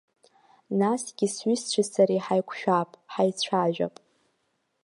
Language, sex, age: Abkhazian, female, 19-29